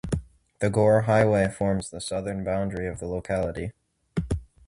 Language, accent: English, United States English